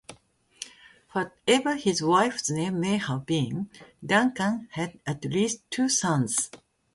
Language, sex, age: English, female, 50-59